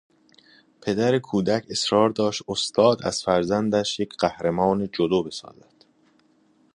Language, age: Persian, 30-39